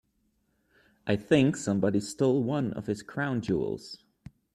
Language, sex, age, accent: English, male, 19-29, Canadian English